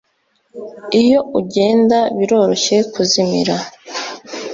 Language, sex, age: Kinyarwanda, female, 19-29